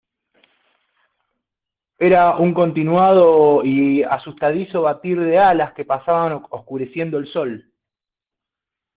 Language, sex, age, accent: Spanish, male, 40-49, Rioplatense: Argentina, Uruguay, este de Bolivia, Paraguay